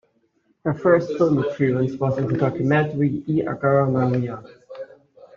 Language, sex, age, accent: English, male, 19-29, United States English